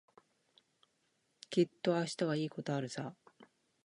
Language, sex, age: Japanese, female, 50-59